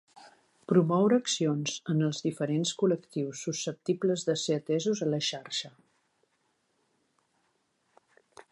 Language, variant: Catalan, Central